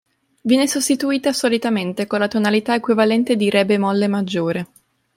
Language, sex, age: Italian, female, 19-29